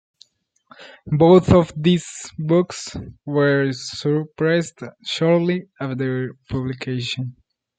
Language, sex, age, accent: English, male, under 19, United States English